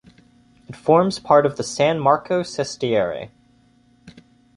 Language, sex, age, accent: English, male, 19-29, United States English